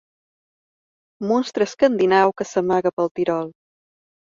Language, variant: Catalan, Central